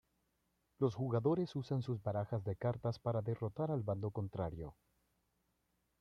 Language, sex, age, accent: Spanish, male, 19-29, América central